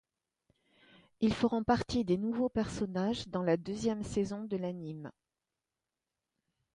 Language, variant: French, Français de métropole